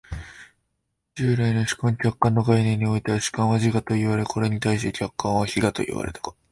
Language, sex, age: Japanese, male, 19-29